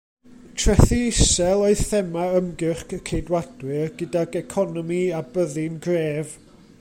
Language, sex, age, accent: Welsh, male, 40-49, Y Deyrnas Unedig Cymraeg